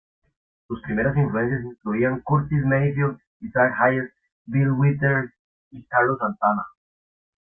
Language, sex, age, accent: Spanish, male, 19-29, América central